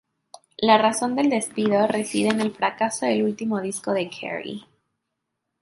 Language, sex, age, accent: Spanish, female, 19-29, México